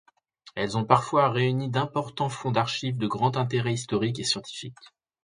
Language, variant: French, Français de métropole